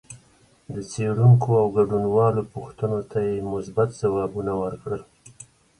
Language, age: Pashto, 60-69